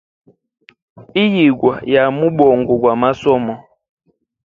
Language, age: Hemba, 19-29